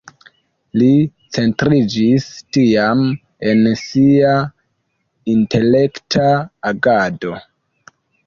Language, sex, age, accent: Esperanto, male, 19-29, Internacia